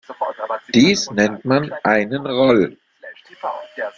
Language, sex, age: German, male, 40-49